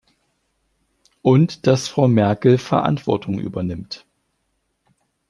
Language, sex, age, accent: German, male, 40-49, Deutschland Deutsch